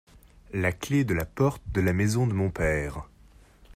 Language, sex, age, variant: French, male, 19-29, Français de métropole